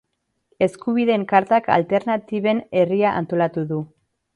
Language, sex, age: Basque, female, 30-39